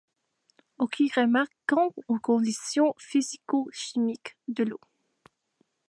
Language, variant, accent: French, Français d'Amérique du Nord, Français du Canada